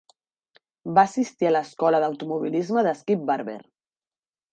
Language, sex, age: Catalan, female, 30-39